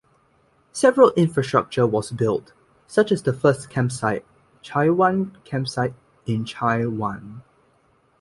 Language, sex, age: English, male, under 19